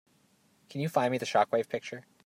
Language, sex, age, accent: English, male, 30-39, Canadian English